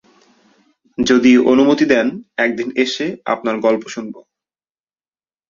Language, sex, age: Bengali, male, 19-29